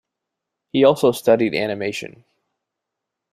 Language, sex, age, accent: English, male, 19-29, United States English